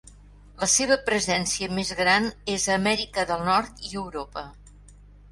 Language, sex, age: Catalan, female, 70-79